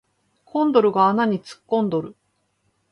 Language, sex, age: Japanese, female, 50-59